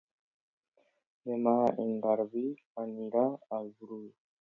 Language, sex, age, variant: Catalan, male, under 19, Alacantí